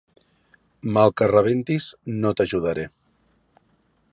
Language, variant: Catalan, Central